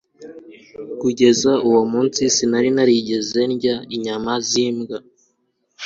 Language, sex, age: Kinyarwanda, male, 19-29